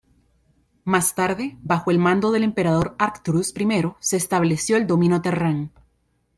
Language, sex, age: Spanish, female, 19-29